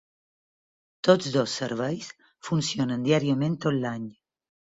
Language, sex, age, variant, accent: Catalan, female, 60-69, Balear, balear